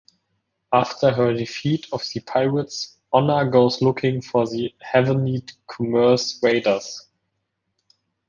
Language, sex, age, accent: English, male, 19-29, United States English